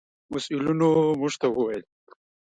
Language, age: Pashto, 19-29